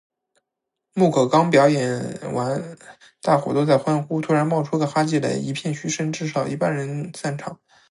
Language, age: Chinese, 19-29